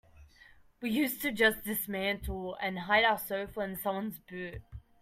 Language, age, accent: English, under 19, Australian English